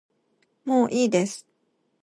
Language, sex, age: Japanese, female, 40-49